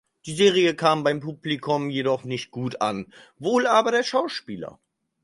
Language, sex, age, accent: German, male, 30-39, Deutschland Deutsch